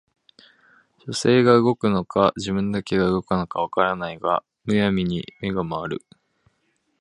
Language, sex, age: Japanese, male, 19-29